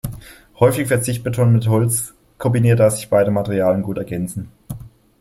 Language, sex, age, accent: German, male, 19-29, Deutschland Deutsch